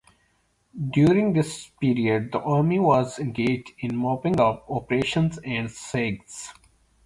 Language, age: English, 30-39